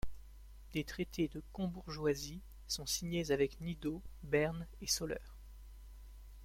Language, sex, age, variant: French, male, 19-29, Français de métropole